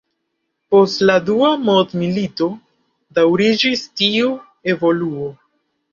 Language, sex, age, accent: Esperanto, male, 19-29, Internacia